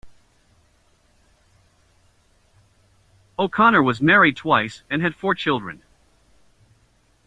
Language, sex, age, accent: English, male, 40-49, United States English